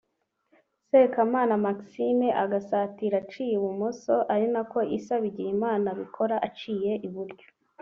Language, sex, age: Kinyarwanda, male, 19-29